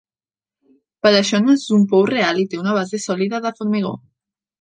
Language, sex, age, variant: Catalan, female, 19-29, Central